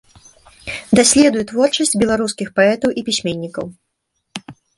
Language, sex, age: Belarusian, female, 70-79